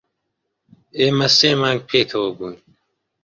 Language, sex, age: Central Kurdish, male, under 19